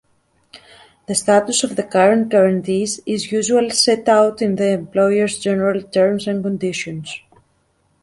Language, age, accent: English, 30-39, United States English